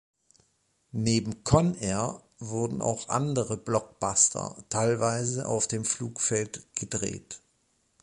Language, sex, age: German, male, 40-49